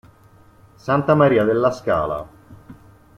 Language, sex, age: Italian, male, 30-39